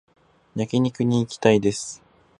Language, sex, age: Japanese, male, 19-29